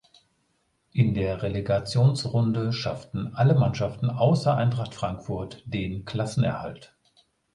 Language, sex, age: German, male, 50-59